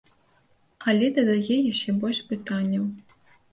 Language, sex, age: Belarusian, female, 19-29